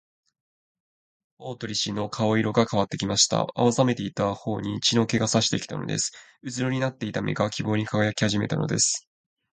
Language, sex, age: Japanese, male, 19-29